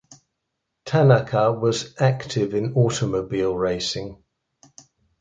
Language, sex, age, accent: English, male, 70-79, England English